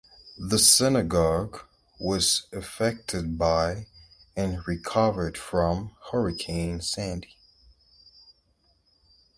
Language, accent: English, United States English